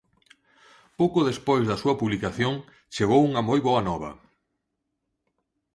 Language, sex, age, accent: Galician, male, 40-49, Normativo (estándar); Neofalante